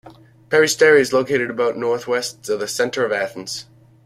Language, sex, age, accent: English, male, 30-39, United States English